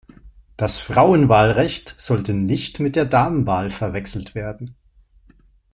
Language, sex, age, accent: German, male, 30-39, Deutschland Deutsch